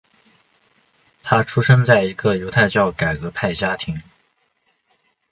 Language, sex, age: Chinese, male, under 19